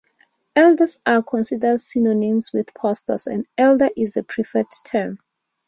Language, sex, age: English, female, 30-39